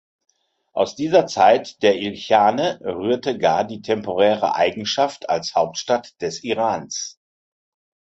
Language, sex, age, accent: German, male, 60-69, Deutschland Deutsch